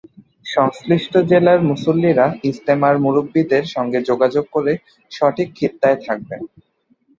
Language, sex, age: Bengali, male, 19-29